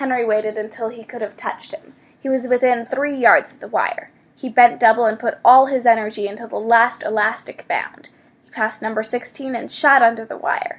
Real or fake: real